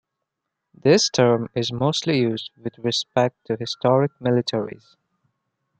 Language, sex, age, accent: English, male, 19-29, India and South Asia (India, Pakistan, Sri Lanka)